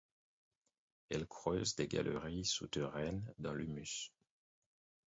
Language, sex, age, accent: French, male, 30-39, Français d’Haïti